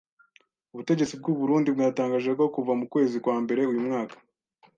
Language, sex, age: Kinyarwanda, male, 19-29